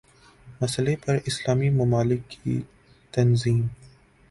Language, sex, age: Urdu, male, 19-29